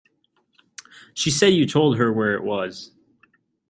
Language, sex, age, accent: English, male, 19-29, United States English